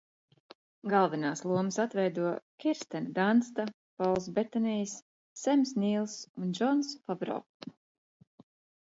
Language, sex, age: Latvian, female, 40-49